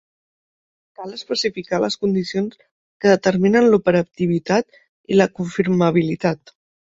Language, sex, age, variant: Catalan, female, 30-39, Central